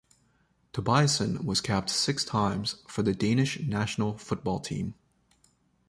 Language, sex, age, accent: English, male, 30-39, Canadian English